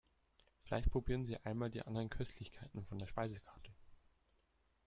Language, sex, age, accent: German, male, under 19, Österreichisches Deutsch